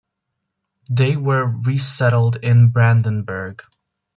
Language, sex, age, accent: English, male, 19-29, United States English